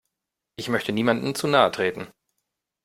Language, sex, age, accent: German, male, 30-39, Deutschland Deutsch